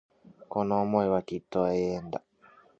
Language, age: Japanese, 19-29